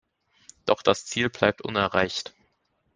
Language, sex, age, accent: German, male, under 19, Deutschland Deutsch